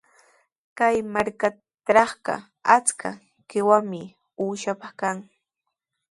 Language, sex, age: Sihuas Ancash Quechua, female, 19-29